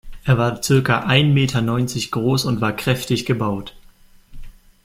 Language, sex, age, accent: German, male, 19-29, Deutschland Deutsch